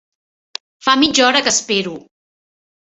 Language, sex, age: Catalan, female, 50-59